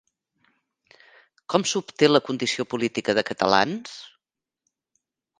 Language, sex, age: Catalan, female, 50-59